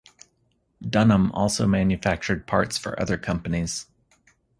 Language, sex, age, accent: English, male, 50-59, United States English